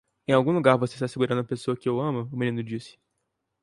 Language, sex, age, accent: Portuguese, male, 19-29, Mineiro